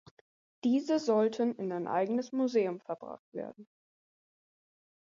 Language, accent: German, Deutschland Deutsch